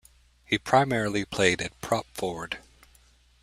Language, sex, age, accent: English, male, 30-39, United States English